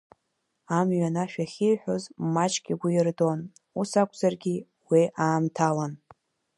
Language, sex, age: Abkhazian, female, under 19